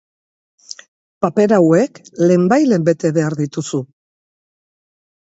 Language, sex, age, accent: Basque, female, 60-69, Mendebalekoa (Araba, Bizkaia, Gipuzkoako mendebaleko herri batzuk)